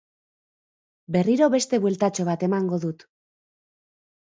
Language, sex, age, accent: Basque, female, 40-49, Erdialdekoa edo Nafarra (Gipuzkoa, Nafarroa)